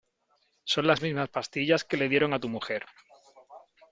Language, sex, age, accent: Spanish, male, 40-49, España: Sur peninsular (Andalucia, Extremadura, Murcia)